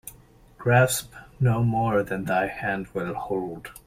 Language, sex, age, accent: English, male, 19-29, United States English